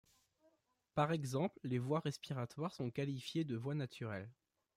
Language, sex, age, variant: French, male, under 19, Français de métropole